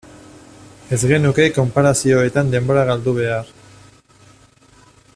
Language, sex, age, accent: Basque, male, 50-59, Erdialdekoa edo Nafarra (Gipuzkoa, Nafarroa)